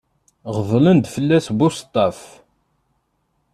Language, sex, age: Kabyle, male, 19-29